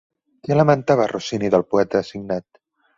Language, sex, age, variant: Catalan, male, 30-39, Central